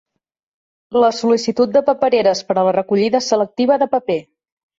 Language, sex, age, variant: Catalan, female, 30-39, Central